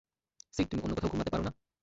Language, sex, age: Bengali, male, 19-29